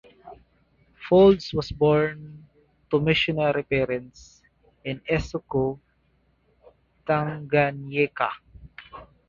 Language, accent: English, United States English